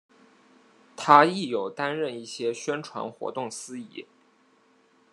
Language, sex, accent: Chinese, male, 出生地：湖北省